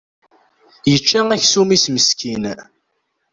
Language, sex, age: Kabyle, male, 19-29